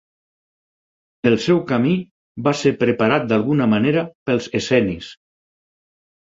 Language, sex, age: Catalan, male, 50-59